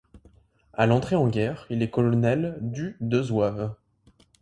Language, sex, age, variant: French, male, 19-29, Français de métropole